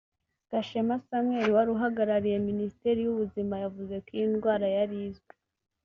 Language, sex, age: Kinyarwanda, male, 19-29